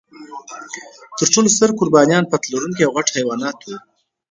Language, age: Pashto, 19-29